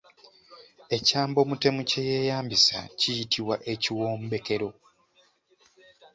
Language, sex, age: Ganda, male, 19-29